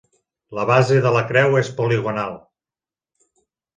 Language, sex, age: Catalan, male, 40-49